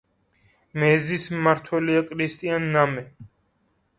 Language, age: Georgian, 19-29